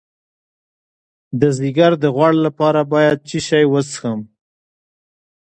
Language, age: Pashto, 30-39